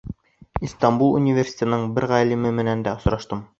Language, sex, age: Bashkir, male, 19-29